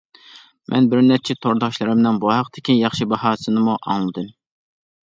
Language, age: Uyghur, 19-29